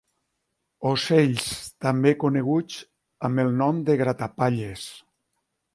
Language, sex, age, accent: Catalan, male, 60-69, valencià